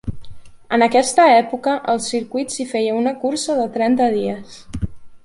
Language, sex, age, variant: Catalan, female, 19-29, Central